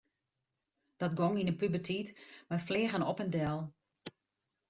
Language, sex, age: Western Frisian, female, 50-59